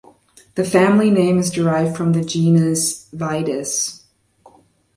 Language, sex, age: English, female, 19-29